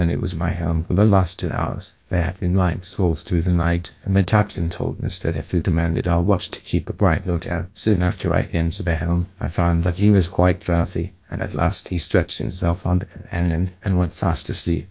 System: TTS, GlowTTS